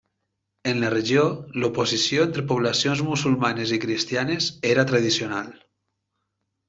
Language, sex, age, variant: Catalan, male, 30-39, Septentrional